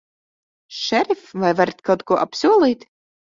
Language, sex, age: Latvian, female, 30-39